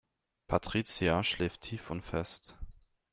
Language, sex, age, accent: German, male, 19-29, Deutschland Deutsch